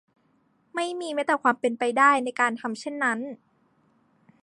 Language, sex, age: Thai, female, 19-29